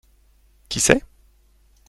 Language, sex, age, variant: French, male, 30-39, Français de métropole